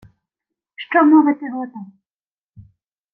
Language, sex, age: Ukrainian, female, 19-29